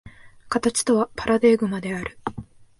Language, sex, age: Japanese, female, 19-29